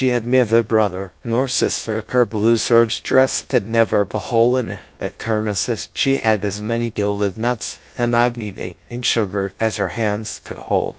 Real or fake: fake